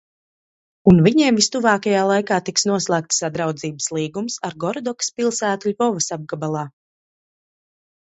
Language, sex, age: Latvian, female, 30-39